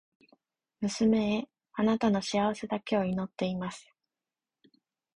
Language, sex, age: Japanese, female, 19-29